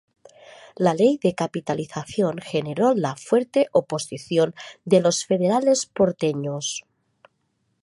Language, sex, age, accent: Spanish, female, 30-39, España: Norte peninsular (Asturias, Castilla y León, Cantabria, País Vasco, Navarra, Aragón, La Rioja, Guadalajara, Cuenca)